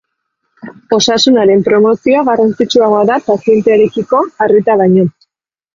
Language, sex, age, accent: Basque, female, 30-39, Mendebalekoa (Araba, Bizkaia, Gipuzkoako mendebaleko herri batzuk)